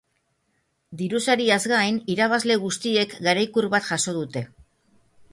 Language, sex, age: Basque, female, 50-59